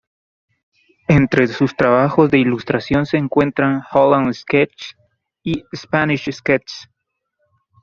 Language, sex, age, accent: Spanish, male, 19-29, América central